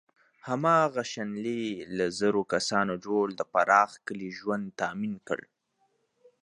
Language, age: Pashto, under 19